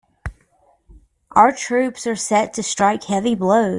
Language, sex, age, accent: English, female, 30-39, United States English